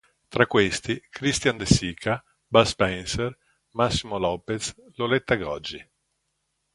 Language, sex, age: Italian, male, 50-59